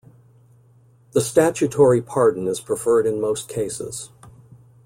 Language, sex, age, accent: English, male, 60-69, United States English